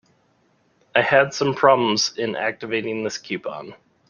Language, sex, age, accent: English, male, 30-39, United States English